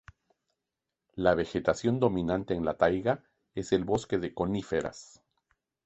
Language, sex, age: Spanish, male, 40-49